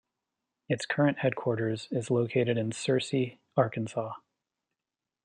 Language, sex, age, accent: English, male, 30-39, United States English